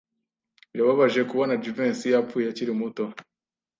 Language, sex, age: Kinyarwanda, male, 19-29